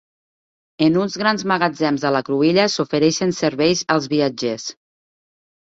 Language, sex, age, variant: Catalan, female, 30-39, Nord-Occidental